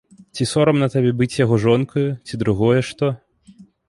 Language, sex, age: Belarusian, male, 19-29